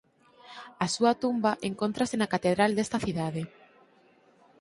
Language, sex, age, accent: Galician, female, under 19, Normativo (estándar)